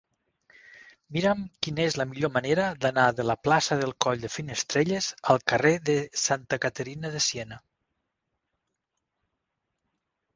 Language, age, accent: Catalan, 50-59, Tortosí